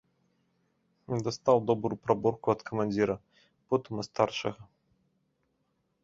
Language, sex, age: Belarusian, male, 30-39